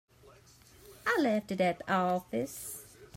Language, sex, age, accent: English, female, 30-39, United States English